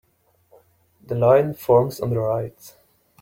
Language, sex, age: English, male, 30-39